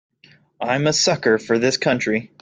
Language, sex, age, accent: English, male, 19-29, United States English